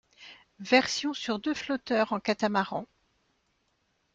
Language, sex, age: French, female, 60-69